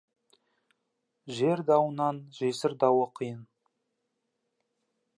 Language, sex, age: Kazakh, male, 19-29